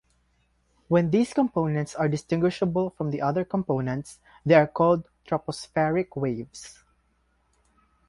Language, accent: English, Filipino